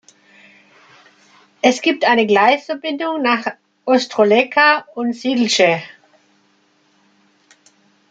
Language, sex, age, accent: German, female, 60-69, Deutschland Deutsch